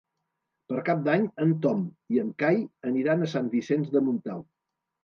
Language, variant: Catalan, Central